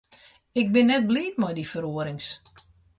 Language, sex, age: Western Frisian, female, 60-69